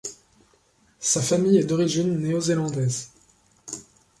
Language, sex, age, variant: French, male, 19-29, Français de métropole